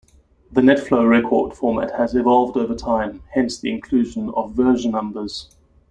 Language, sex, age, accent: English, male, 30-39, Southern African (South Africa, Zimbabwe, Namibia)